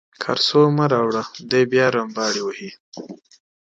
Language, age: Pashto, 19-29